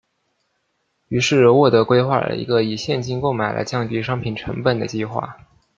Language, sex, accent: Chinese, male, 出生地：湖北省